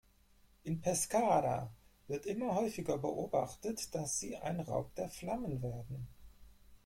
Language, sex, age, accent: German, male, 40-49, Deutschland Deutsch